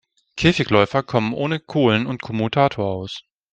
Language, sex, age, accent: German, male, 30-39, Deutschland Deutsch